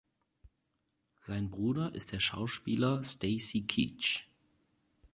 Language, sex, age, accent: German, male, 30-39, Deutschland Deutsch